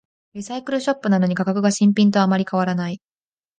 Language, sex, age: Japanese, female, under 19